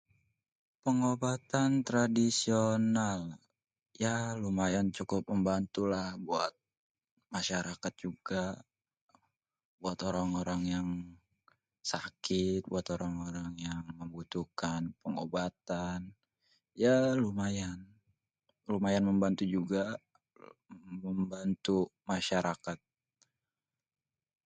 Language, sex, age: Betawi, male, 19-29